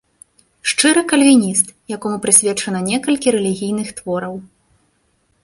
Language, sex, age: Belarusian, female, 19-29